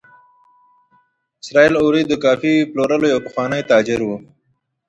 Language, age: Pashto, 19-29